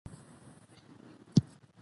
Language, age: Pashto, 30-39